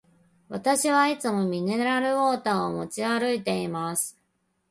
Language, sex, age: Japanese, female, 30-39